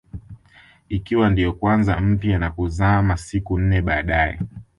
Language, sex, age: Swahili, male, 19-29